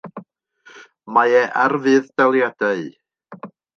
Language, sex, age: Welsh, male, 60-69